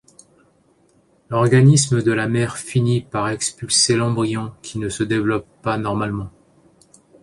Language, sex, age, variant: French, male, 30-39, Français de métropole